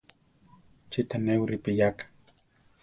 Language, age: Central Tarahumara, 19-29